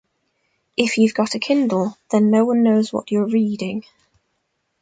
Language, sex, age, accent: English, female, 19-29, England English